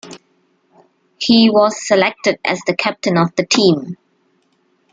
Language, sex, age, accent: English, female, 30-39, Malaysian English